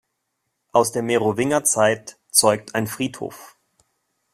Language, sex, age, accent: German, male, 30-39, Deutschland Deutsch